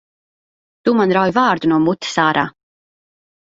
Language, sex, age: Latvian, female, 30-39